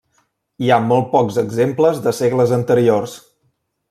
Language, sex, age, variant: Catalan, male, 19-29, Central